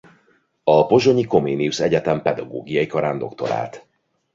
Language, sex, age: Hungarian, male, 40-49